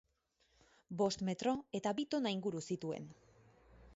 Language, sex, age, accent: Basque, female, 19-29, Erdialdekoa edo Nafarra (Gipuzkoa, Nafarroa)